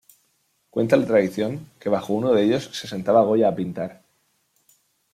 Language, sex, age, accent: Spanish, male, 19-29, España: Sur peninsular (Andalucia, Extremadura, Murcia)